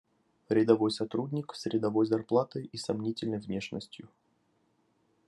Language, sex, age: Russian, male, 19-29